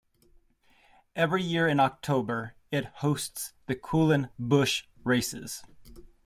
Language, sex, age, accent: English, male, 40-49, United States English